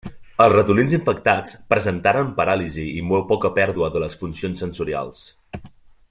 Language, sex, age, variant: Catalan, male, 30-39, Central